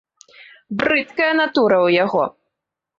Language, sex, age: Belarusian, female, 19-29